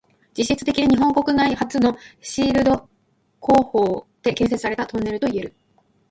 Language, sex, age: Japanese, female, 19-29